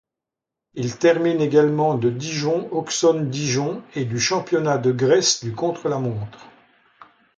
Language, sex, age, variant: French, male, 70-79, Français de métropole